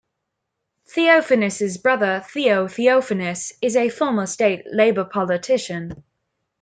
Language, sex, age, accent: English, female, under 19, England English